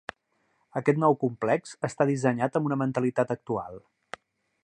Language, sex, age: Catalan, male, 40-49